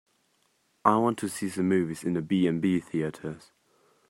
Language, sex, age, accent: English, male, under 19, England English